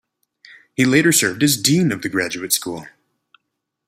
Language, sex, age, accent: English, male, 19-29, United States English